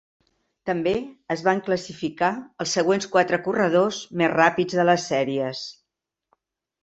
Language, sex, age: Catalan, female, 60-69